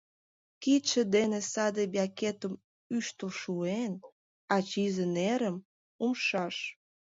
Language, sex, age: Mari, female, 19-29